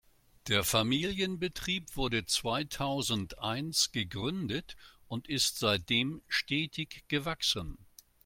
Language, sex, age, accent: German, male, 70-79, Deutschland Deutsch